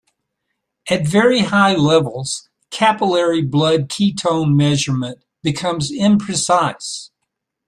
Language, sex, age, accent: English, male, 70-79, United States English